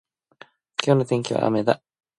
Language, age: Japanese, 19-29